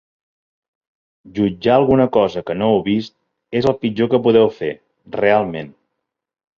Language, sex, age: Catalan, male, 40-49